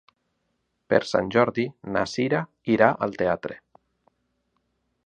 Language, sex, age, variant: Catalan, male, 40-49, Nord-Occidental